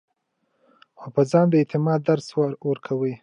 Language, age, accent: Pashto, 19-29, کندهاری لهجه